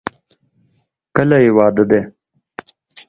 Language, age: Pashto, 19-29